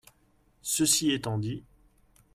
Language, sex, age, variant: French, male, 30-39, Français de métropole